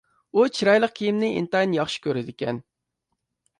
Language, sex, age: Uyghur, male, 30-39